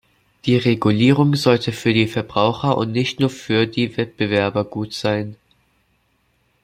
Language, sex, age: German, male, under 19